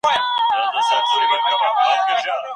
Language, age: Pashto, 30-39